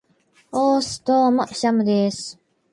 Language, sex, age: Japanese, female, 30-39